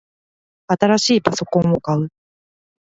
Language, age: Japanese, 19-29